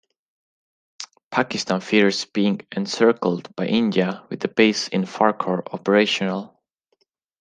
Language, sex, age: English, male, 19-29